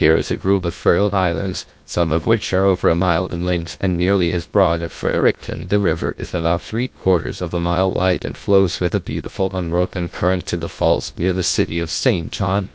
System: TTS, GlowTTS